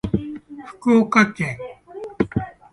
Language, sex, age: Japanese, male, 30-39